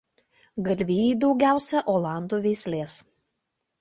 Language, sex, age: Lithuanian, female, 30-39